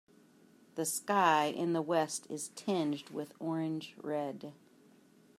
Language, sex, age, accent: English, female, 50-59, United States English